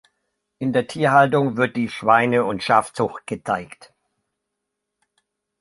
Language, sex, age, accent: German, male, 40-49, Deutschland Deutsch